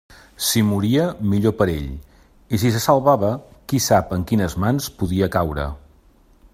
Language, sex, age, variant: Catalan, male, 40-49, Central